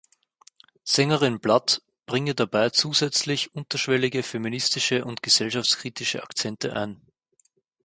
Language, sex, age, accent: German, male, 19-29, Österreichisches Deutsch